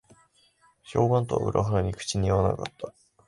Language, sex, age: Japanese, male, 19-29